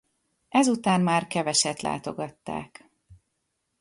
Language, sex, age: Hungarian, female, 50-59